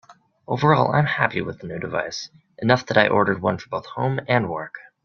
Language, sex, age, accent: English, male, under 19, Canadian English